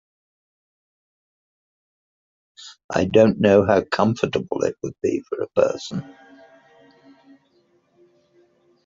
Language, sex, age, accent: English, male, 80-89, England English